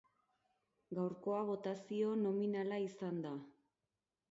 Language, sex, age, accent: Basque, female, 30-39, Erdialdekoa edo Nafarra (Gipuzkoa, Nafarroa)